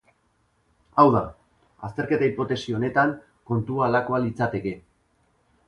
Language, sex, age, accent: Basque, male, 40-49, Erdialdekoa edo Nafarra (Gipuzkoa, Nafarroa)